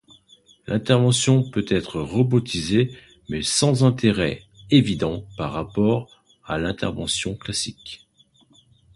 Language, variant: French, Français de métropole